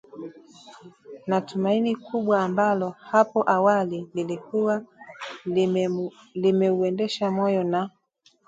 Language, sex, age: Swahili, female, 40-49